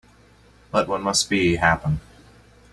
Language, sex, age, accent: English, male, 19-29, United States English